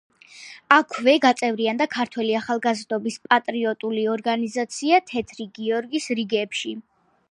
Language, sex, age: Georgian, female, under 19